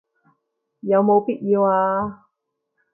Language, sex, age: Cantonese, female, 19-29